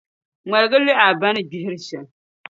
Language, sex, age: Dagbani, female, 30-39